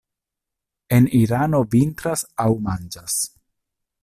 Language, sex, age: Esperanto, male, 30-39